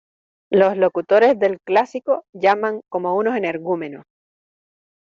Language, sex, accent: Spanish, female, España: Islas Canarias